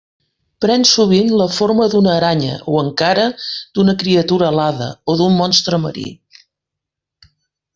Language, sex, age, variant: Catalan, female, 50-59, Central